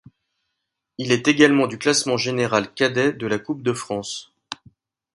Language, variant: French, Français de métropole